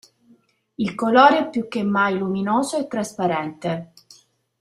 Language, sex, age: Italian, male, 30-39